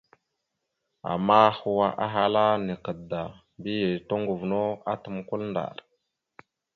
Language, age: Mada (Cameroon), 19-29